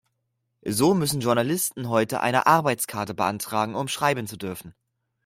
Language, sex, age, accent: German, male, under 19, Deutschland Deutsch